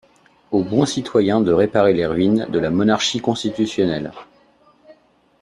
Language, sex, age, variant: French, male, 30-39, Français de métropole